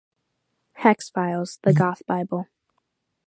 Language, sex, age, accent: English, female, under 19, United States English